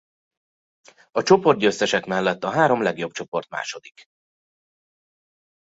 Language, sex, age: Hungarian, male, 30-39